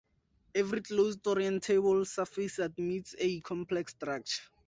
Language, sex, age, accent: English, male, under 19, Southern African (South Africa, Zimbabwe, Namibia)